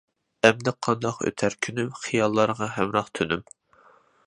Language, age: Uyghur, 19-29